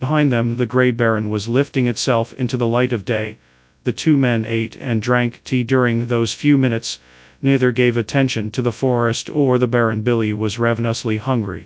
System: TTS, FastPitch